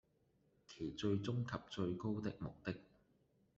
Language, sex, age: Cantonese, male, 19-29